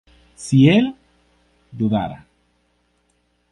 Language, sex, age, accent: Spanish, male, 19-29, América central